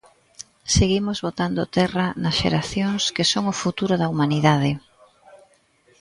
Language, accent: Galician, Central (gheada)